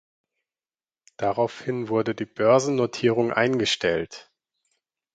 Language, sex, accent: German, male, Deutschland Deutsch